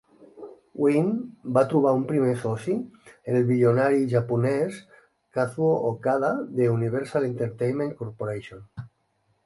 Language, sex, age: Catalan, male, 50-59